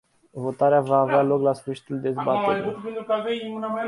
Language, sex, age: Romanian, male, 19-29